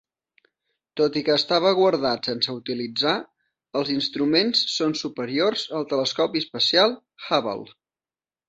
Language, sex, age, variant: Catalan, male, 30-39, Central